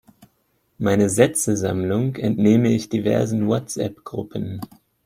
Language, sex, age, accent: German, male, 19-29, Deutschland Deutsch